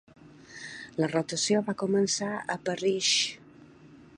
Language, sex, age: Catalan, female, 40-49